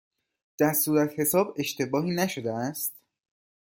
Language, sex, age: Persian, male, 19-29